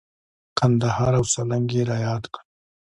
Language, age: Pashto, 30-39